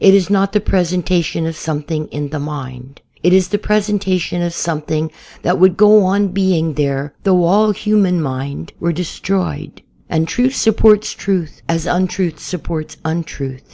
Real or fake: real